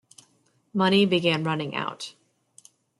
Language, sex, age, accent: English, female, 19-29, United States English